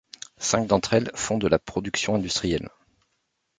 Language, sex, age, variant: French, male, 40-49, Français de métropole